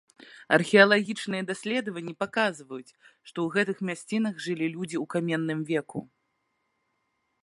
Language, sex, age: Belarusian, female, 30-39